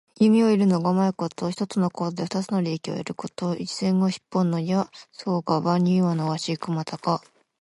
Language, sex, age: Japanese, female, 19-29